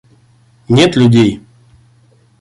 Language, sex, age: Russian, male, 30-39